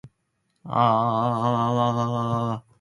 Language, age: Japanese, 19-29